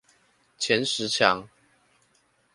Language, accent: Chinese, 出生地：臺北市